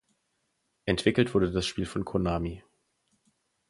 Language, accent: German, Deutschland Deutsch